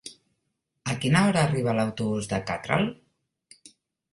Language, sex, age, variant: Catalan, female, 40-49, Central